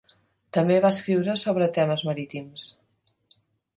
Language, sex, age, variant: Catalan, female, 50-59, Nord-Occidental